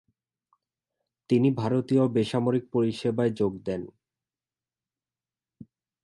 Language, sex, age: Bengali, male, 19-29